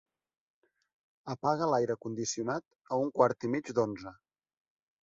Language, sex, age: Catalan, male, 19-29